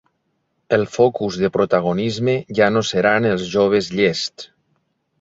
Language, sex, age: Catalan, male, 50-59